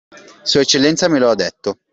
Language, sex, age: Italian, male, 19-29